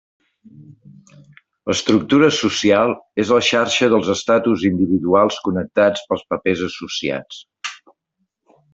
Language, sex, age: Catalan, male, 50-59